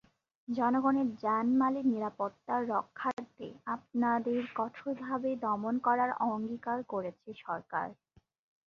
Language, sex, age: Bengali, female, 19-29